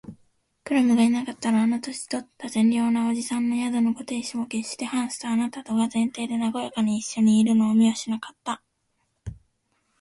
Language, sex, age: Japanese, female, 19-29